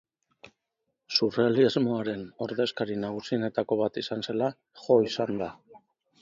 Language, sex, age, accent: Basque, male, 40-49, Mendebalekoa (Araba, Bizkaia, Gipuzkoako mendebaleko herri batzuk)